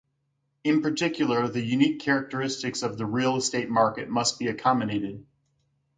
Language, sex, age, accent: English, male, 40-49, United States English